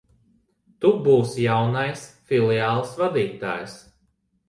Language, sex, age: Latvian, male, 30-39